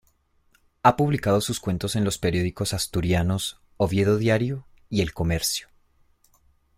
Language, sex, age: Spanish, male, 19-29